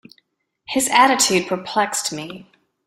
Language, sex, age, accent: English, female, 50-59, United States English